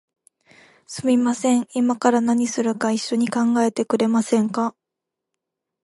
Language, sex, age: Japanese, female, 19-29